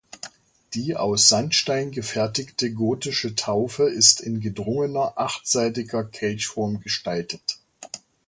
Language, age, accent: German, 50-59, Deutschland Deutsch